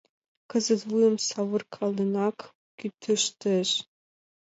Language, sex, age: Mari, female, 19-29